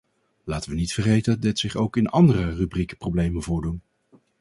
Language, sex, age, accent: Dutch, male, 40-49, Nederlands Nederlands